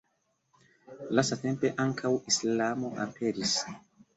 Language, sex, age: Esperanto, male, 19-29